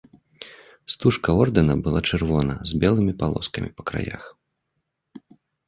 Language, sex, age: Belarusian, male, 30-39